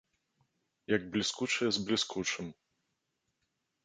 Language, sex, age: Belarusian, male, 40-49